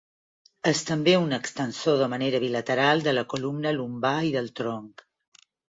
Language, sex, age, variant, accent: Catalan, female, 60-69, Balear, balear